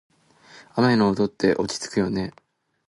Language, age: Japanese, 19-29